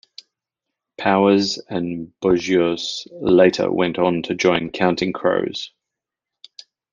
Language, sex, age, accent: English, male, 40-49, Australian English